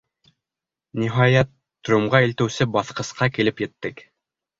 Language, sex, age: Bashkir, male, under 19